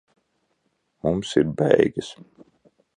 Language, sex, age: Latvian, male, 30-39